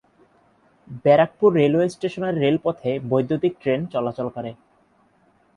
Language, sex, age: Bengali, male, 19-29